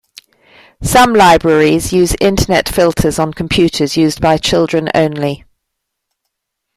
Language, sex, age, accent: English, female, 50-59, England English